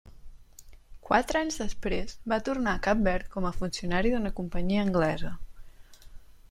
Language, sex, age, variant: Catalan, female, 19-29, Central